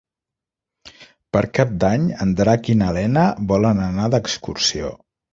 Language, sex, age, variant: Catalan, male, 40-49, Central